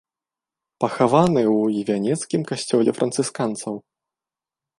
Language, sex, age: Belarusian, male, 19-29